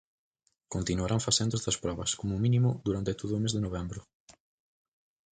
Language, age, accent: Galician, under 19, Atlántico (seseo e gheada)